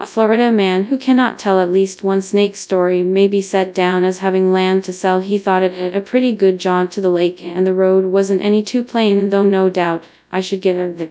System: TTS, FastPitch